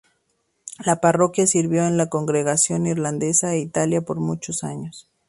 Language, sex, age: Spanish, female, 30-39